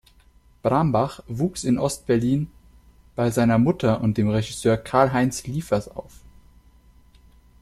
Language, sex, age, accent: German, male, 19-29, Deutschland Deutsch